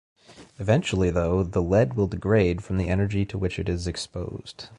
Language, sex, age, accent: English, male, 19-29, United States English